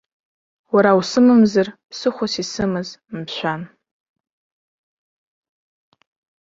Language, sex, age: Abkhazian, male, under 19